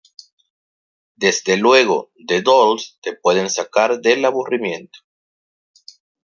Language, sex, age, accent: Spanish, male, 30-39, Caribe: Cuba, Venezuela, Puerto Rico, República Dominicana, Panamá, Colombia caribeña, México caribeño, Costa del golfo de México